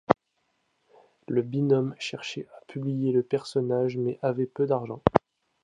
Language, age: French, 19-29